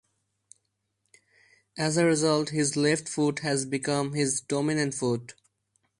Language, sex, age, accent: English, male, 19-29, United States English